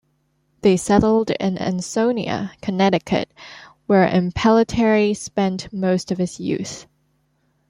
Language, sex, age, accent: English, female, 19-29, Hong Kong English